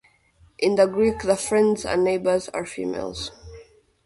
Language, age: English, 40-49